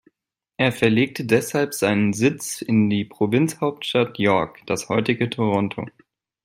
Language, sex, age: German, male, 19-29